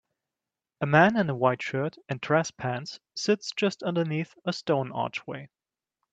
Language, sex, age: English, male, 30-39